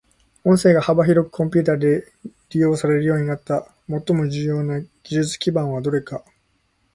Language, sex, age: Japanese, male, 19-29